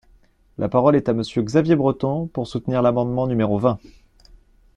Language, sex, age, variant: French, male, 19-29, Français de métropole